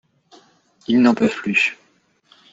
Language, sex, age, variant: French, male, 19-29, Français de métropole